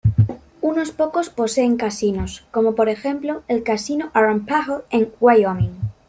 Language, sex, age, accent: Spanish, female, under 19, España: Norte peninsular (Asturias, Castilla y León, Cantabria, País Vasco, Navarra, Aragón, La Rioja, Guadalajara, Cuenca)